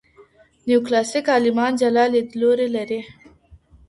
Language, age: Pashto, under 19